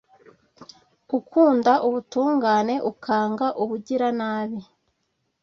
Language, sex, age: Kinyarwanda, female, 19-29